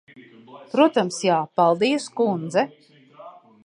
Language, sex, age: Latvian, female, 50-59